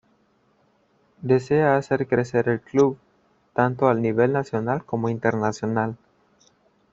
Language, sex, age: Spanish, male, 19-29